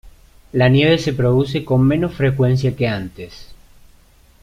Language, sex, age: Spanish, male, 30-39